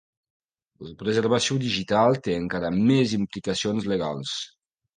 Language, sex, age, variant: Catalan, male, 19-29, Septentrional